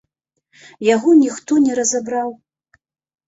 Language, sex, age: Belarusian, female, 50-59